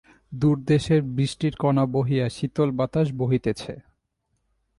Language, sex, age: Bengali, male, 19-29